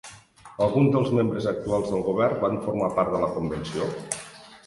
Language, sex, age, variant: Catalan, male, 40-49, Nord-Occidental